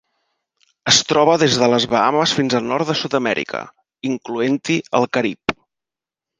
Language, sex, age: Catalan, male, 40-49